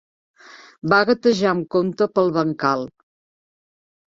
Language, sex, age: Catalan, female, 50-59